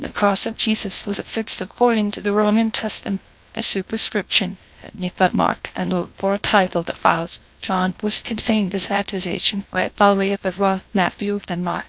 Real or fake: fake